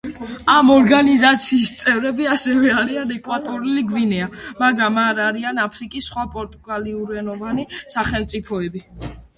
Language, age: Georgian, under 19